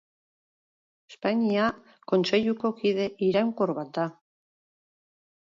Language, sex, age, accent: Basque, female, 50-59, Mendebalekoa (Araba, Bizkaia, Gipuzkoako mendebaleko herri batzuk)